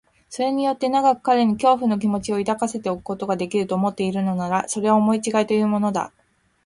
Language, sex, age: Japanese, female, 40-49